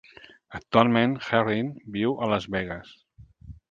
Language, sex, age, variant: Catalan, male, 50-59, Central